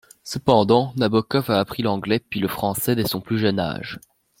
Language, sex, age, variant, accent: French, male, under 19, Français d'Europe, Français de Belgique